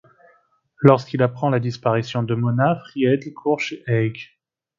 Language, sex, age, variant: French, male, 30-39, Français de métropole